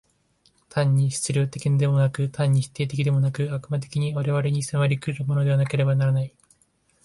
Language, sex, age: Japanese, male, 19-29